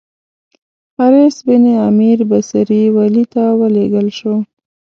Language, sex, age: Pashto, female, 19-29